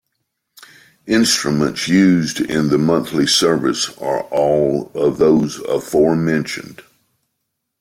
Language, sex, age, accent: English, male, 60-69, United States English